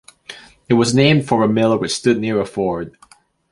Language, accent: English, Malaysian English